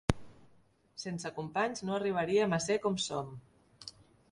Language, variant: Catalan, Central